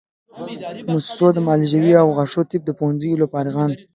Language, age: Pashto, 19-29